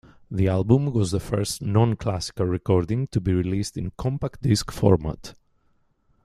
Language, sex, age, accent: English, male, 40-49, Canadian English